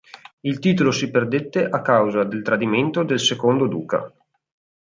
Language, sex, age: Italian, male, 19-29